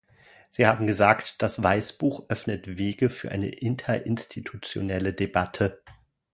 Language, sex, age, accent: German, male, 40-49, Deutschland Deutsch